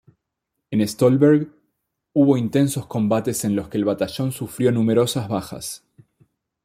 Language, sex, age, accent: Spanish, male, 30-39, Rioplatense: Argentina, Uruguay, este de Bolivia, Paraguay